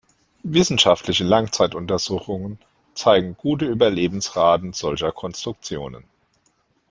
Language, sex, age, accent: German, male, 40-49, Deutschland Deutsch